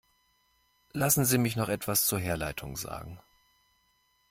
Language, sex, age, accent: German, male, 40-49, Deutschland Deutsch